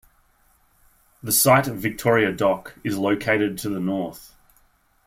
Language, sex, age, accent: English, male, 30-39, Australian English